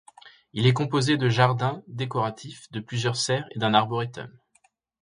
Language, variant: French, Français de métropole